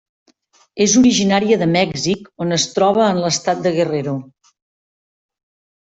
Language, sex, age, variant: Catalan, female, 50-59, Central